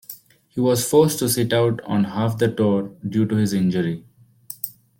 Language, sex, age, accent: English, male, 19-29, India and South Asia (India, Pakistan, Sri Lanka)